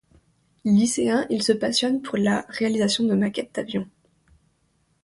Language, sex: French, female